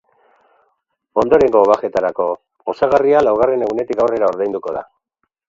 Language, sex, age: Basque, male, 60-69